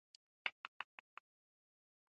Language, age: Pashto, 19-29